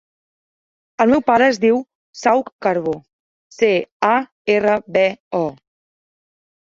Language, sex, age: Catalan, female, under 19